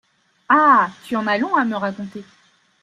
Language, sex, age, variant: French, female, 30-39, Français de métropole